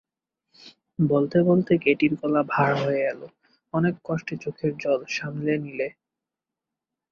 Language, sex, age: Bengali, male, 19-29